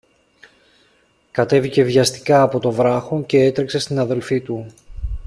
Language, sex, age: Greek, male, 40-49